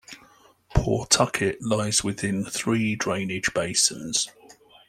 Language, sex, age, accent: English, male, 50-59, England English